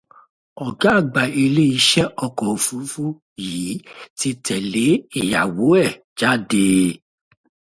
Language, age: Yoruba, 50-59